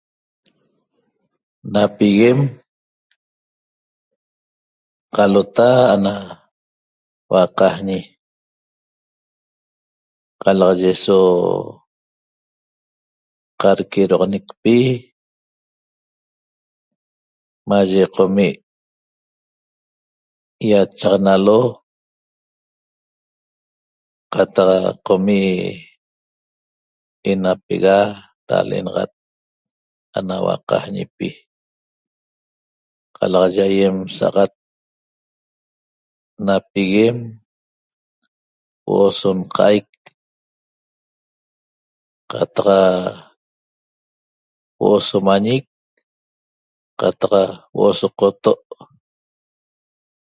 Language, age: Toba, 60-69